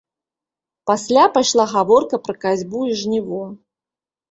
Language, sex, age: Belarusian, female, 30-39